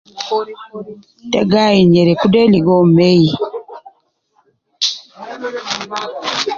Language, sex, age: Nubi, female, 60-69